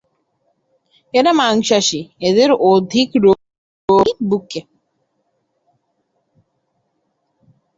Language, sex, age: Bengali, female, 19-29